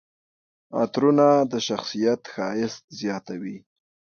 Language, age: Pashto, 30-39